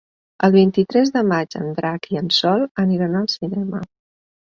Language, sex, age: Catalan, female, 40-49